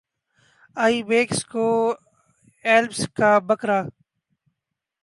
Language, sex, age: Urdu, male, 19-29